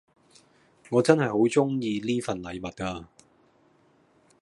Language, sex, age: Cantonese, male, 40-49